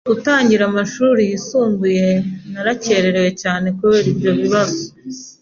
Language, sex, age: Kinyarwanda, female, 40-49